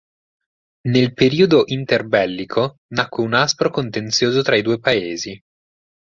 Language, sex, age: Italian, male, 19-29